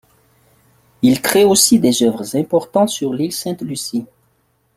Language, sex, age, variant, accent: French, male, 30-39, Français d'Afrique subsaharienne et des îles africaines, Français de Madagascar